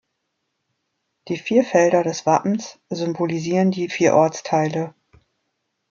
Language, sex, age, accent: German, female, 40-49, Deutschland Deutsch